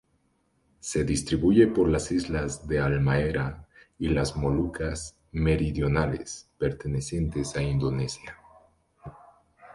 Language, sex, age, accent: Spanish, male, 19-29, Andino-Pacífico: Colombia, Perú, Ecuador, oeste de Bolivia y Venezuela andina